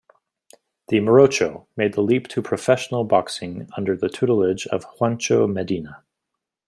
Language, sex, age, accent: English, male, 30-39, United States English